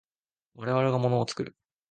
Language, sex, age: Japanese, male, under 19